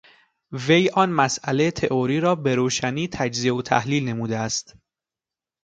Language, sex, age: Persian, male, 19-29